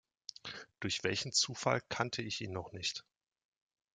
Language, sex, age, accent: German, male, 30-39, Deutschland Deutsch